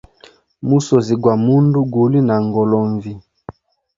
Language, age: Hemba, 19-29